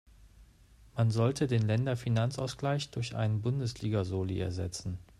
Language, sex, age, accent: German, male, 40-49, Deutschland Deutsch